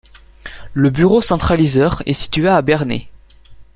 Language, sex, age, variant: French, male, 19-29, Français de métropole